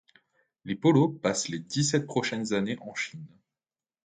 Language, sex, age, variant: French, male, 19-29, Français de métropole